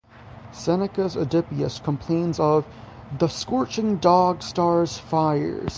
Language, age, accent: English, 19-29, United States English